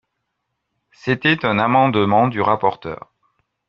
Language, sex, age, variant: French, male, 50-59, Français de métropole